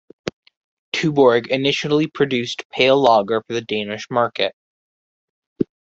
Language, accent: English, United States English